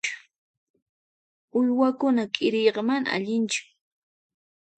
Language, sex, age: Puno Quechua, female, 19-29